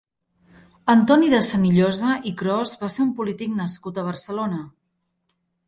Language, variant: Catalan, Septentrional